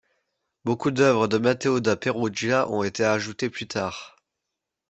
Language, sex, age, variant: French, male, 19-29, Français de métropole